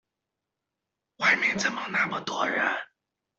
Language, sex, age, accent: Chinese, male, 30-39, 出生地：臺北市